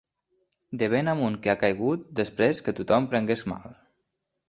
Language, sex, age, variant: Catalan, male, under 19, Nord-Occidental